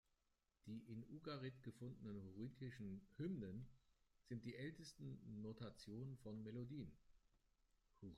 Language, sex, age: German, male, 50-59